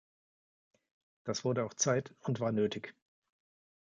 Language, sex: German, male